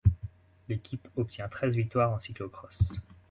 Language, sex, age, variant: French, male, 19-29, Français de métropole